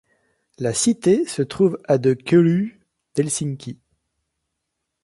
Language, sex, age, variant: French, male, 40-49, Français de métropole